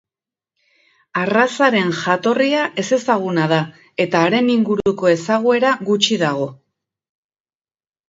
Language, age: Basque, 50-59